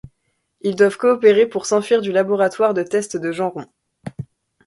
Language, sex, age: French, female, under 19